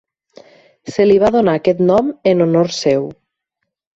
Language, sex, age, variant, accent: Catalan, female, 19-29, Nord-Occidental, Lleidatà